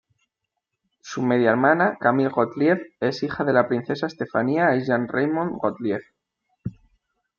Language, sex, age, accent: Spanish, male, 19-29, España: Norte peninsular (Asturias, Castilla y León, Cantabria, País Vasco, Navarra, Aragón, La Rioja, Guadalajara, Cuenca)